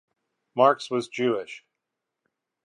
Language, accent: English, United States English